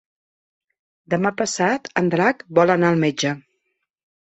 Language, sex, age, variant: Catalan, female, 50-59, Central